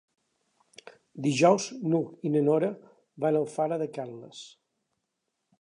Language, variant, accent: Catalan, Balear, balear